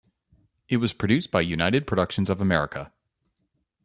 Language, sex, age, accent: English, male, 30-39, United States English